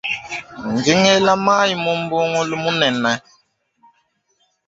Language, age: Luba-Lulua, 19-29